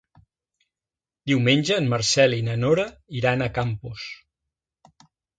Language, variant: Catalan, Central